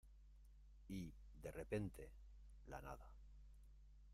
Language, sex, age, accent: Spanish, male, 40-49, España: Norte peninsular (Asturias, Castilla y León, Cantabria, País Vasco, Navarra, Aragón, La Rioja, Guadalajara, Cuenca)